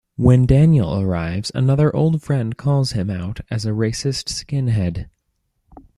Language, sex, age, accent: English, male, 19-29, United States English